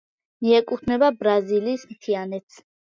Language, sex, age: Georgian, female, under 19